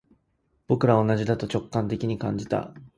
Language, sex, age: Japanese, male, 19-29